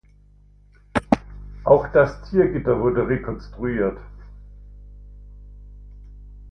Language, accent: German, Deutschland Deutsch